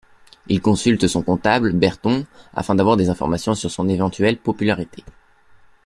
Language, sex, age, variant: French, male, 19-29, Français de métropole